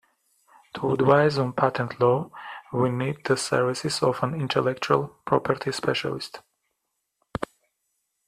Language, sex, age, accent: English, male, 40-49, United States English